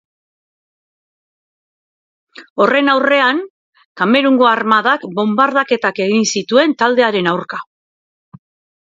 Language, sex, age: Basque, female, 40-49